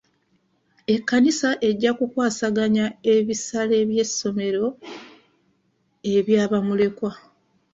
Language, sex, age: Ganda, female, 30-39